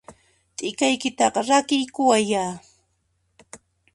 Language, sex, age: Puno Quechua, female, 40-49